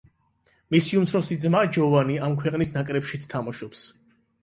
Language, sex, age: Georgian, male, 30-39